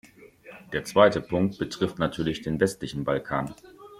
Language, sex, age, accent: German, male, 40-49, Deutschland Deutsch